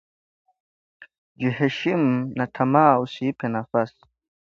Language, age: Swahili, 19-29